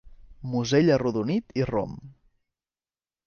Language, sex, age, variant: Catalan, male, 19-29, Central